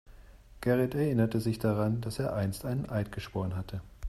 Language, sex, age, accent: German, male, 40-49, Deutschland Deutsch